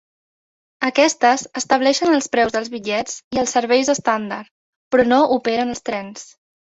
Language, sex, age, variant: Catalan, female, 19-29, Central